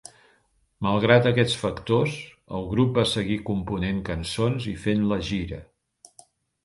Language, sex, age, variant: Catalan, male, 60-69, Central